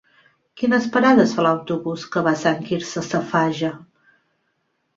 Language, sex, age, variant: Catalan, female, 30-39, Central